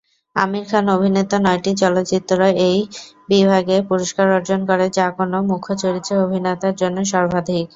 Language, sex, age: Bengali, female, 19-29